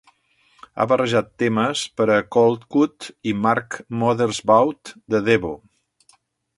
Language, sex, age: Catalan, male, 50-59